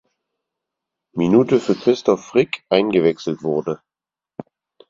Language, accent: German, Deutschland Deutsch